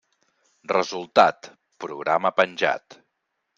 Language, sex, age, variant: Catalan, male, 40-49, Central